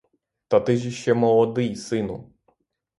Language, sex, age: Ukrainian, male, 30-39